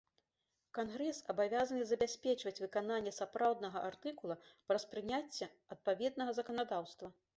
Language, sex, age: Belarusian, female, 50-59